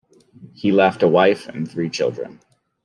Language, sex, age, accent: English, male, 30-39, United States English